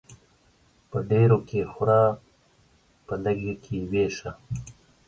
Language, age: Pashto, 60-69